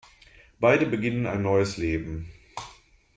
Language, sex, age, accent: German, male, 30-39, Deutschland Deutsch